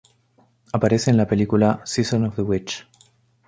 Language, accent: Spanish, Rioplatense: Argentina, Uruguay, este de Bolivia, Paraguay